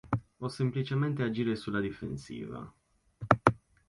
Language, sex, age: Italian, male, 19-29